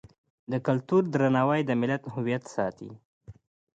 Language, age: Pashto, 19-29